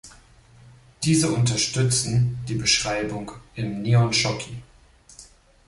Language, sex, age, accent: German, male, 30-39, Deutschland Deutsch